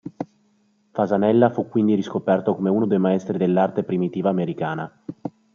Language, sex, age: Italian, male, 30-39